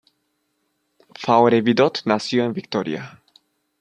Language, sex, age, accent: Spanish, male, 19-29, Andino-Pacífico: Colombia, Perú, Ecuador, oeste de Bolivia y Venezuela andina